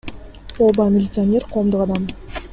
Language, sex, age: Kyrgyz, female, 19-29